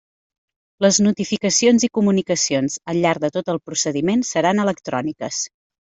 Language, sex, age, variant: Catalan, female, 30-39, Central